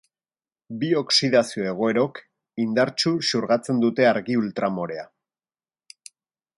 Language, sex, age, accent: Basque, male, 50-59, Erdialdekoa edo Nafarra (Gipuzkoa, Nafarroa)